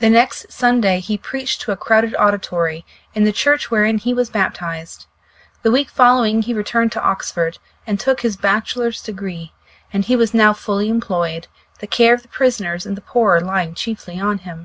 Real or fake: real